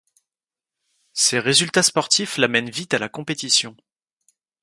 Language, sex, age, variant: French, male, 19-29, Français de métropole